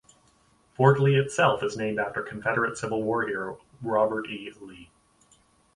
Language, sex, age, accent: English, male, 30-39, Canadian English